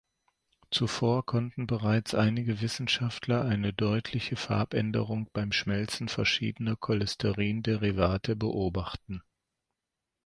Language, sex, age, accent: German, male, 50-59, Deutschland Deutsch